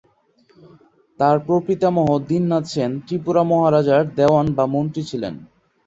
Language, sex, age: Bengali, male, 19-29